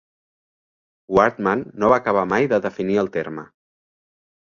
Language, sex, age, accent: Catalan, male, 19-29, central; nord-occidental